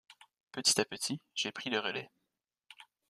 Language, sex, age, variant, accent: French, male, 19-29, Français d'Amérique du Nord, Français du Canada